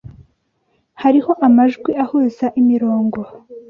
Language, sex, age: Kinyarwanda, female, 19-29